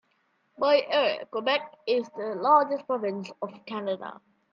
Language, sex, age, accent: English, male, 19-29, United States English